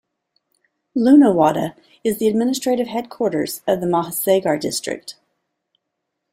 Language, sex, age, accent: English, female, 40-49, United States English